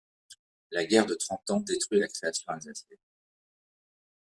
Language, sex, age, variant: French, male, 40-49, Français de métropole